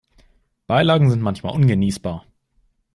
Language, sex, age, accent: German, male, under 19, Deutschland Deutsch